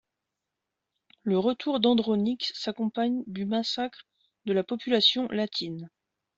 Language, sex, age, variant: French, female, 30-39, Français de métropole